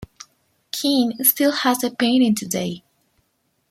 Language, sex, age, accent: English, female, 19-29, United States English